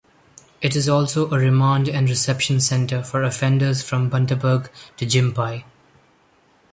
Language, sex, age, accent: English, male, 19-29, India and South Asia (India, Pakistan, Sri Lanka)